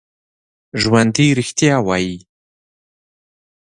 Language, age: Pashto, 30-39